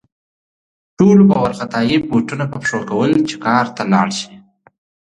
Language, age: Pashto, 19-29